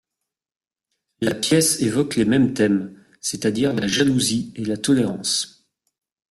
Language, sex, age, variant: French, male, 40-49, Français de métropole